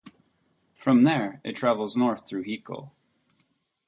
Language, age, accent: English, 30-39, United States English